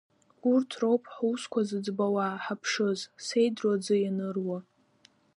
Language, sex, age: Abkhazian, female, under 19